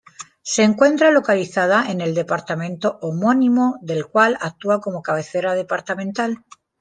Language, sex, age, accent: Spanish, female, 40-49, España: Sur peninsular (Andalucia, Extremadura, Murcia)